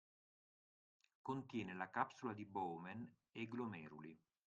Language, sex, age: Italian, male, 50-59